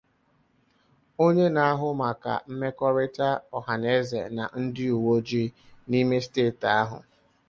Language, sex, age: Igbo, male, 30-39